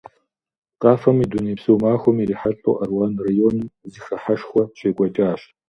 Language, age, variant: Kabardian, 50-59, Адыгэбзэ (Къэбэрдей, Кирил, псоми зэдай)